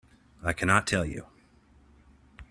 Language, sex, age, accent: English, male, 30-39, United States English